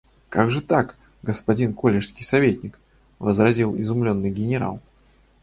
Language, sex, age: Russian, male, 19-29